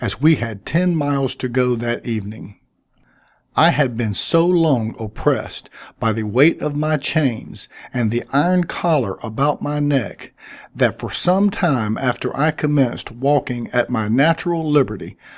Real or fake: real